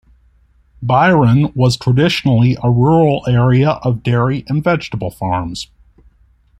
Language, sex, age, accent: English, male, 40-49, United States English